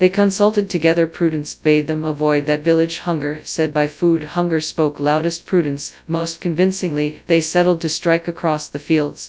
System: TTS, FastPitch